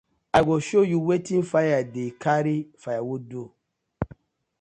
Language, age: Nigerian Pidgin, 40-49